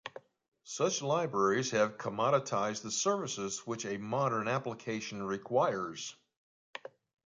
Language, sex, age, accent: English, male, 70-79, United States English